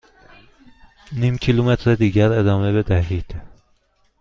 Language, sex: Persian, male